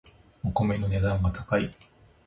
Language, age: Japanese, 30-39